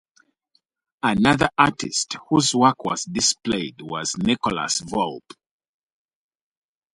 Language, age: English, 40-49